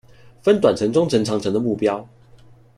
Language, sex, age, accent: Chinese, male, 19-29, 出生地：臺北市